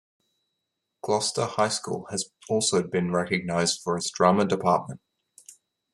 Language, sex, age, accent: English, male, 30-39, Australian English